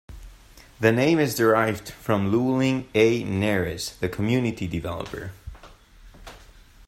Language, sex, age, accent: English, male, 19-29, United States English